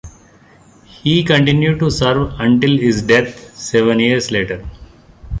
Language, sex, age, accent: English, male, 50-59, India and South Asia (India, Pakistan, Sri Lanka)